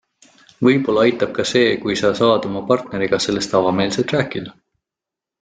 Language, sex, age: Estonian, male, 19-29